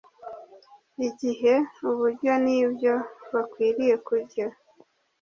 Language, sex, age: Kinyarwanda, female, 30-39